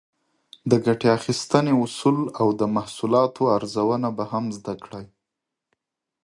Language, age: Pashto, 30-39